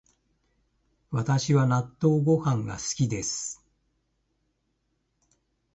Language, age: Japanese, 70-79